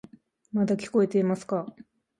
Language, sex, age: Japanese, female, under 19